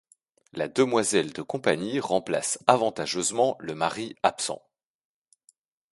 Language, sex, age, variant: French, male, 40-49, Français de métropole